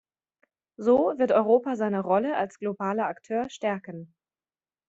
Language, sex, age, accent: German, female, 19-29, Deutschland Deutsch